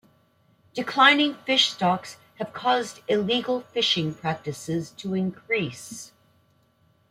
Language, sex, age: English, female, 60-69